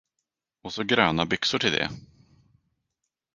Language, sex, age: Swedish, male, 19-29